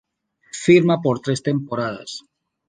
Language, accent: Spanish, Andino-Pacífico: Colombia, Perú, Ecuador, oeste de Bolivia y Venezuela andina